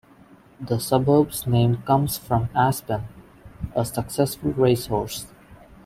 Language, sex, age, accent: English, male, 19-29, India and South Asia (India, Pakistan, Sri Lanka)